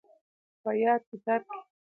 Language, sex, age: Pashto, female, 19-29